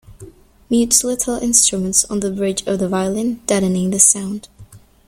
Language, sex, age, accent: English, female, under 19, England English